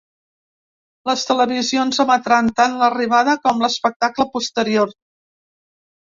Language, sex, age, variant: Catalan, female, 70-79, Central